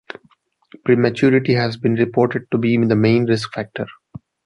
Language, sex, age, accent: English, male, 19-29, India and South Asia (India, Pakistan, Sri Lanka)